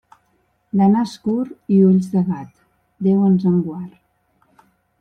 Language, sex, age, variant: Catalan, female, 50-59, Central